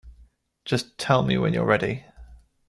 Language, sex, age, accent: English, male, 30-39, England English